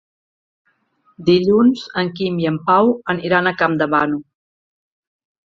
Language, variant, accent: Catalan, Central, central